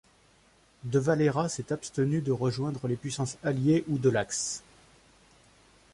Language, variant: French, Français de métropole